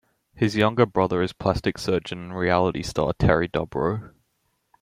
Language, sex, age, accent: English, male, under 19, Australian English